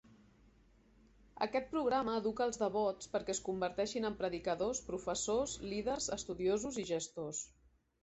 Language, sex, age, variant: Catalan, female, 40-49, Central